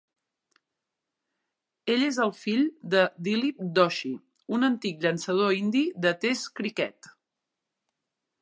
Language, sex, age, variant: Catalan, female, 30-39, Central